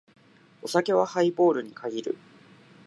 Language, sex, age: Japanese, male, 19-29